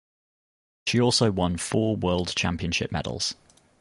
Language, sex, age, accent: English, male, 30-39, England English